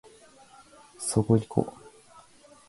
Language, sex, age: Japanese, male, under 19